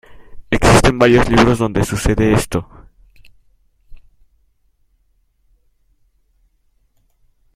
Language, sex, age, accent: Spanish, male, under 19, México